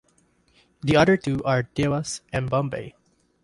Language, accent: English, Filipino